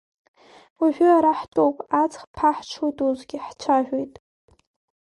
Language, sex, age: Abkhazian, female, under 19